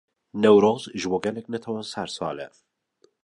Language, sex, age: Kurdish, male, 30-39